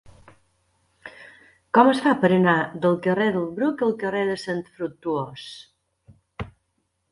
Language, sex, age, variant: Catalan, female, 50-59, Balear